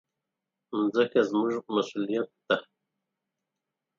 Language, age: Pashto, 40-49